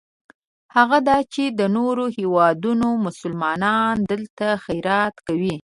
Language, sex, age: Pashto, female, 19-29